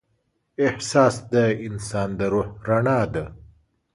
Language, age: Pashto, 30-39